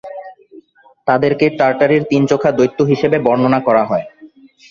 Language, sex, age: Bengali, male, 19-29